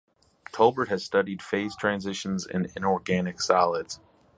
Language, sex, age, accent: English, male, 40-49, United States English